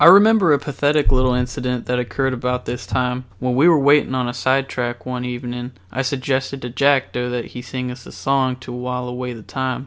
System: none